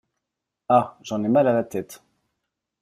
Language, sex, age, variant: French, male, 40-49, Français de métropole